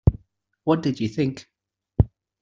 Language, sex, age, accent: English, male, 30-39, England English